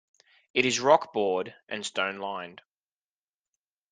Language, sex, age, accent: English, male, 19-29, Australian English